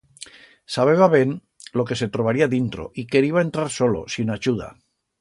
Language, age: Aragonese, 60-69